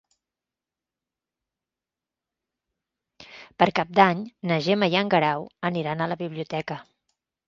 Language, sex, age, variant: Catalan, female, 50-59, Central